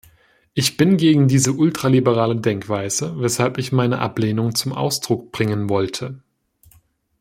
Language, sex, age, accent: German, male, 19-29, Deutschland Deutsch